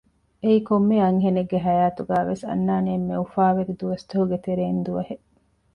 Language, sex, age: Divehi, female, 40-49